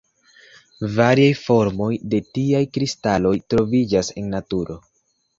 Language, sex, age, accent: Esperanto, male, 19-29, Internacia